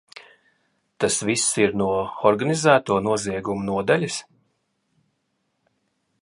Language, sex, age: Latvian, male, 40-49